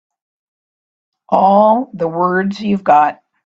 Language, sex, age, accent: English, female, 70-79, United States English